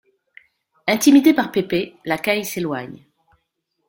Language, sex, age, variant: French, female, 50-59, Français de métropole